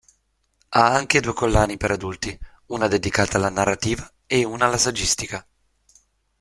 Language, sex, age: Italian, male, 19-29